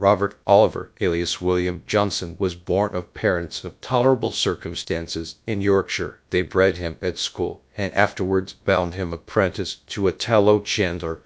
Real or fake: fake